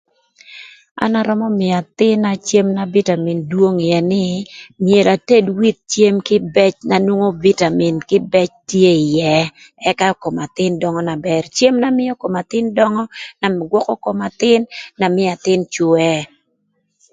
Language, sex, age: Thur, female, 50-59